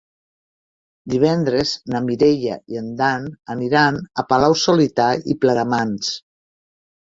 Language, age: Catalan, 60-69